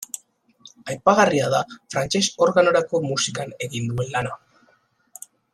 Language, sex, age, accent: Basque, male, under 19, Erdialdekoa edo Nafarra (Gipuzkoa, Nafarroa)